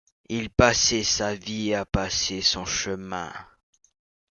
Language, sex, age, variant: French, male, under 19, Français de métropole